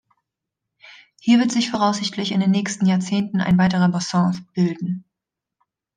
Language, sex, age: German, female, 30-39